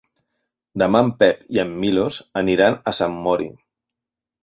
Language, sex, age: Catalan, male, 40-49